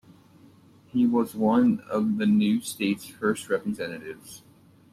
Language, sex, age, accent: English, male, 19-29, United States English